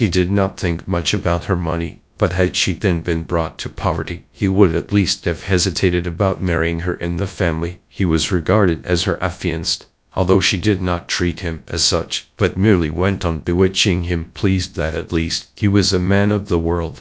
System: TTS, GradTTS